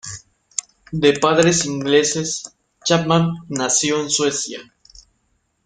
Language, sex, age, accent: Spanish, male, 19-29, México